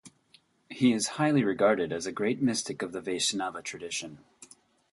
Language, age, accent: English, 30-39, United States English